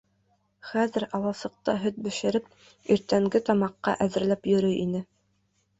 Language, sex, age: Bashkir, female, 19-29